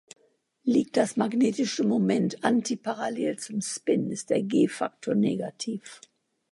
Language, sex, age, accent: German, female, 60-69, Deutschland Deutsch